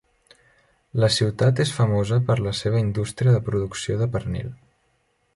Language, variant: Catalan, Central